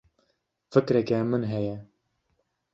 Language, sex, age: Kurdish, male, 19-29